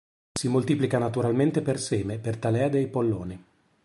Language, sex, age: Italian, male, 40-49